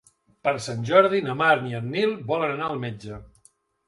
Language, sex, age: Catalan, male, 50-59